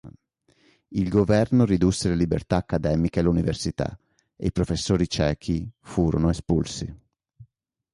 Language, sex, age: Italian, male, 30-39